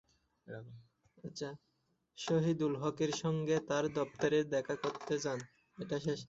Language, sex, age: Bengali, male, 19-29